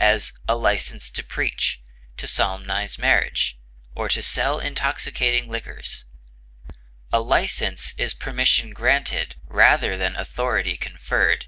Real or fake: real